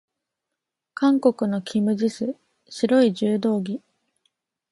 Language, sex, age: Japanese, female, 19-29